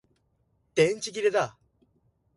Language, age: Japanese, 19-29